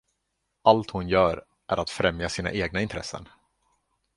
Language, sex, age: Swedish, male, 30-39